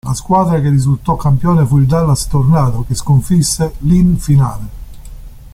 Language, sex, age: Italian, male, 60-69